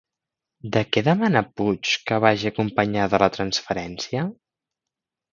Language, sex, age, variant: Catalan, male, 19-29, Central